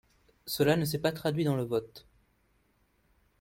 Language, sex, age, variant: French, male, 19-29, Français de métropole